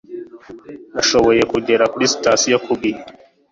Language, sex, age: Kinyarwanda, male, 19-29